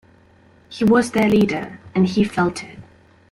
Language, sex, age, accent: English, female, under 19, England English